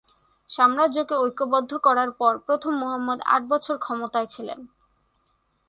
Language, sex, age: Bengali, female, 19-29